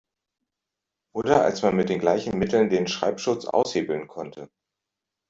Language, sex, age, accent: German, male, 40-49, Deutschland Deutsch